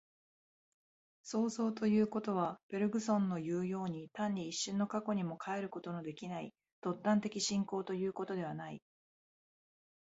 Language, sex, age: Japanese, female, 30-39